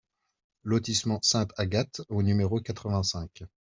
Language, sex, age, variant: French, male, 40-49, Français de métropole